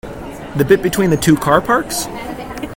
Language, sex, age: English, male, 30-39